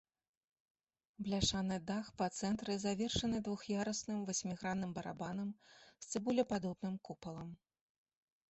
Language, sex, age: Belarusian, female, 40-49